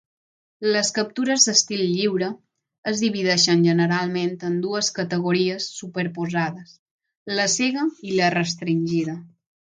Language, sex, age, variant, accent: Catalan, female, under 19, Balear, balear; mallorquí